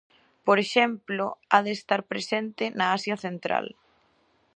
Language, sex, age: Galician, female, 19-29